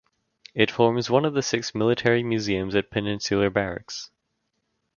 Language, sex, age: English, male, under 19